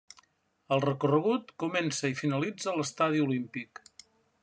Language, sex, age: Catalan, male, 70-79